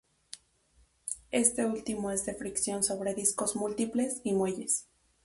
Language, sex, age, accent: Spanish, female, 19-29, México